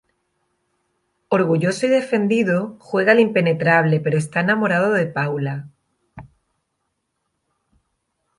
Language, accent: Spanish, España: Sur peninsular (Andalucia, Extremadura, Murcia)